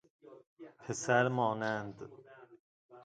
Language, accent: Persian, فارسی